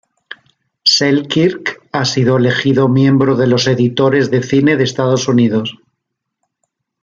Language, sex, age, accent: Spanish, male, 40-49, España: Norte peninsular (Asturias, Castilla y León, Cantabria, País Vasco, Navarra, Aragón, La Rioja, Guadalajara, Cuenca)